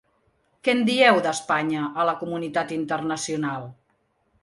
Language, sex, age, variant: Catalan, female, 50-59, Central